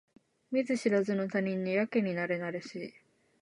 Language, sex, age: Japanese, female, 19-29